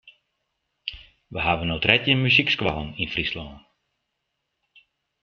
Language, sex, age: Western Frisian, male, 50-59